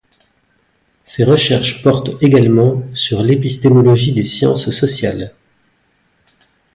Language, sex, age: French, male, 40-49